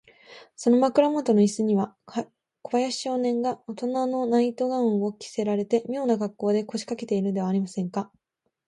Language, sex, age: Japanese, female, 19-29